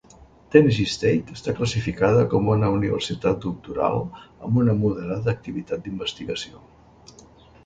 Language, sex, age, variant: Catalan, male, 60-69, Central